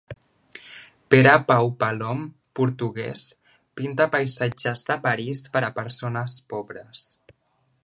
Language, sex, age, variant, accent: Catalan, male, under 19, Central, central